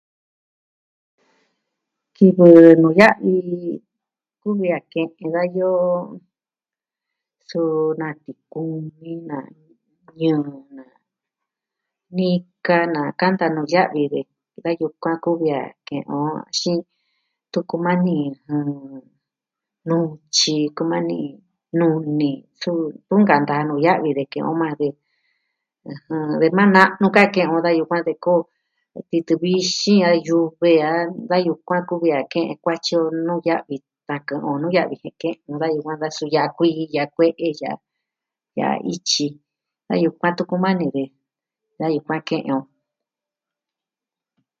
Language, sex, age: Southwestern Tlaxiaco Mixtec, female, 60-69